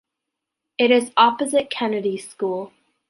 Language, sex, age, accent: English, female, 19-29, Canadian English